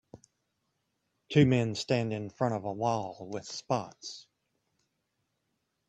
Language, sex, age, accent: English, male, 40-49, United States English